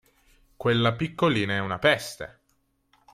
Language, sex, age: Italian, male, 19-29